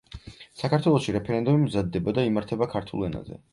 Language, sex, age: Georgian, male, 19-29